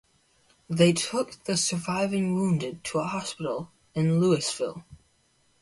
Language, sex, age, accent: English, male, under 19, Irish English